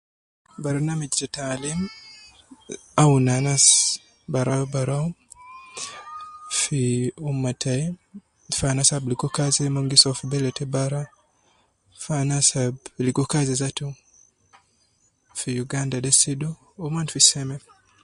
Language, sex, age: Nubi, male, 19-29